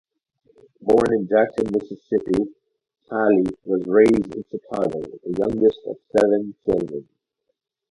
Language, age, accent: English, 40-49, United States English